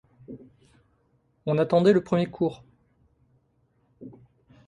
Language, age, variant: French, 50-59, Français de métropole